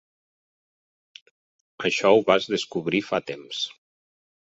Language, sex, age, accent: Catalan, male, 40-49, occidental